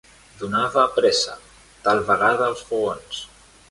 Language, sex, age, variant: Catalan, male, 19-29, Central